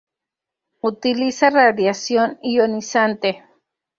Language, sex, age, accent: Spanish, female, 50-59, México